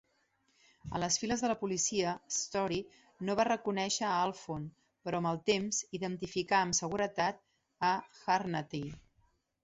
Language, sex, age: Catalan, female, 40-49